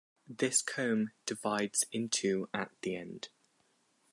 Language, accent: English, England English